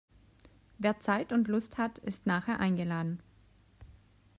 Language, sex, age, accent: German, male, 30-39, Deutschland Deutsch